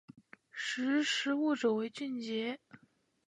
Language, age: Chinese, 19-29